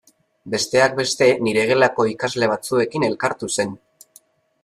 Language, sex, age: Basque, male, 19-29